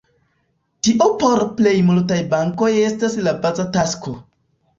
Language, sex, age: Esperanto, male, 19-29